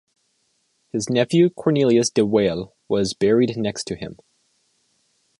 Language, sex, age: English, male, 19-29